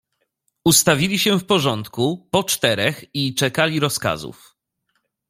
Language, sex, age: Polish, male, 30-39